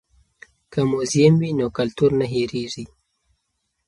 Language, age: Pashto, 19-29